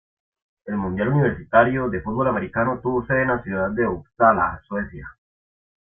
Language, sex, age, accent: Spanish, male, 19-29, América central